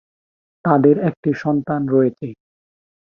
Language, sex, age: Bengali, male, 19-29